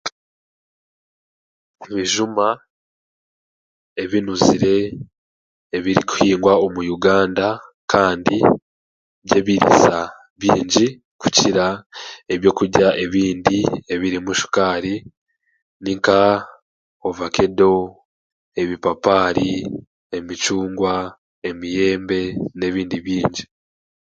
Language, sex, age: Chiga, male, 19-29